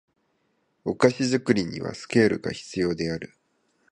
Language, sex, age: Japanese, male, 30-39